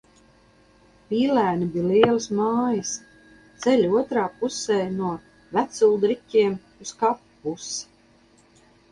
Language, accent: Latvian, Kurzeme